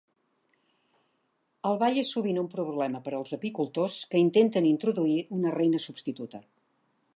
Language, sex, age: Catalan, female, 60-69